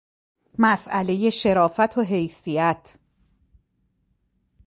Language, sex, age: Persian, female, 40-49